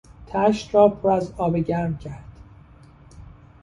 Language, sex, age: Persian, male, 30-39